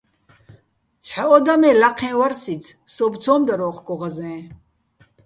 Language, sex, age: Bats, female, 30-39